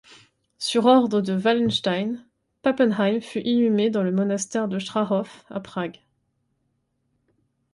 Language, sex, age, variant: French, female, 19-29, Français de métropole